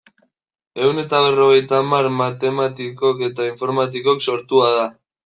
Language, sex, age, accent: Basque, male, 19-29, Mendebalekoa (Araba, Bizkaia, Gipuzkoako mendebaleko herri batzuk)